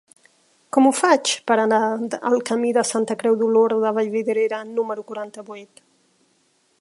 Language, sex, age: Catalan, female, 50-59